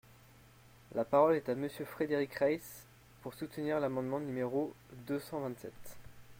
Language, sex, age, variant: French, male, 19-29, Français de métropole